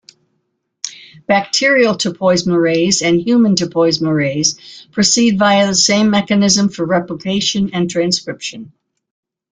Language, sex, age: English, female, 80-89